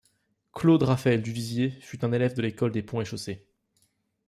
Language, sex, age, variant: French, male, 19-29, Français de métropole